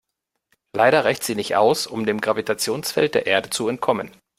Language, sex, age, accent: German, male, 30-39, Deutschland Deutsch